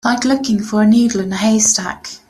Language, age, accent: English, 19-29, England English